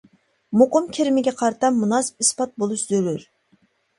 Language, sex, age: Uyghur, female, 19-29